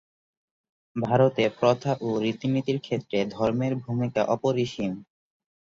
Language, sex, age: Bengali, male, 19-29